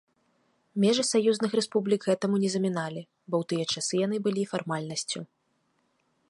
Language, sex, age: Belarusian, female, 19-29